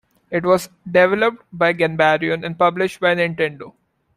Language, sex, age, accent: English, male, 19-29, India and South Asia (India, Pakistan, Sri Lanka)